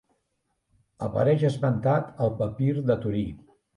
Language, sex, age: Catalan, male, 60-69